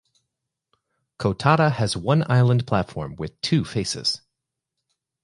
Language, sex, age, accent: English, male, 30-39, United States English